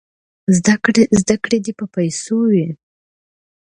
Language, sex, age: Pashto, female, 19-29